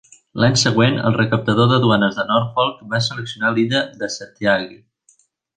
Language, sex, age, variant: Catalan, male, 19-29, Central